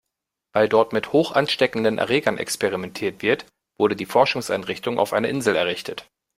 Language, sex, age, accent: German, male, 30-39, Deutschland Deutsch